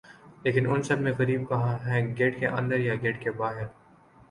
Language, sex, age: Urdu, male, 19-29